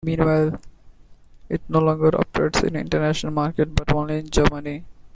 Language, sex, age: English, male, 19-29